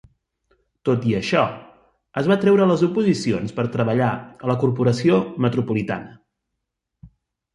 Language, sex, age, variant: Catalan, male, 30-39, Central